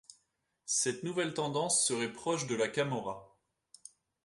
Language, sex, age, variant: French, male, 19-29, Français de métropole